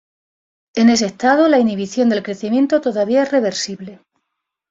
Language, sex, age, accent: Spanish, female, 40-49, España: Sur peninsular (Andalucia, Extremadura, Murcia)